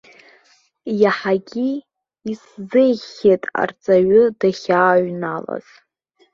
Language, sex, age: Abkhazian, female, 19-29